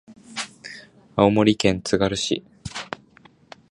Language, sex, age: Japanese, male, 19-29